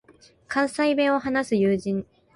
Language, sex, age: Japanese, female, 19-29